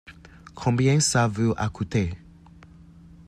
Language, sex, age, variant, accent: French, male, 19-29, Français d'Amérique du Nord, Français du Canada